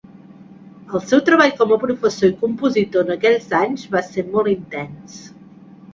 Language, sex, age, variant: Catalan, female, 30-39, Central